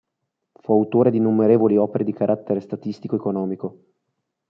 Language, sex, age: Italian, male, 30-39